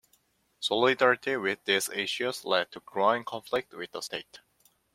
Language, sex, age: English, male, 19-29